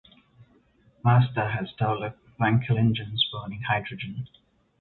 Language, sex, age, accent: English, male, 19-29, India and South Asia (India, Pakistan, Sri Lanka)